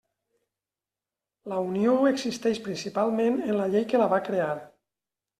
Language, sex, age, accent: Catalan, male, 50-59, valencià